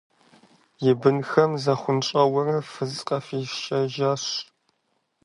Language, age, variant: Kabardian, 19-29, Адыгэбзэ (Къэбэрдей, Кирил, псоми зэдай)